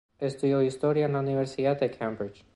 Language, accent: Spanish, Andino-Pacífico: Colombia, Perú, Ecuador, oeste de Bolivia y Venezuela andina